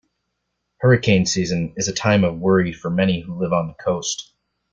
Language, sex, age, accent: English, male, 19-29, United States English